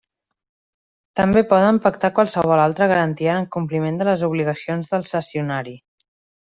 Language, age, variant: Catalan, 19-29, Central